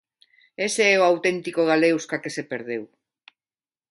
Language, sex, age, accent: Galician, female, 50-59, Neofalante